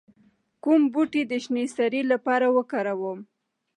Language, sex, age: Pashto, female, 19-29